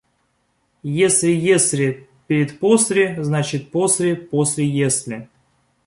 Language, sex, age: Russian, male, 19-29